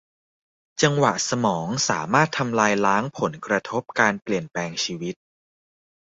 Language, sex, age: Thai, male, 19-29